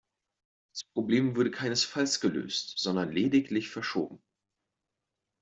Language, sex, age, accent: German, male, 19-29, Deutschland Deutsch